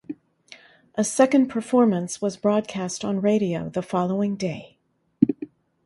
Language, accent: English, United States English